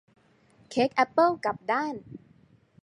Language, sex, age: Thai, female, 19-29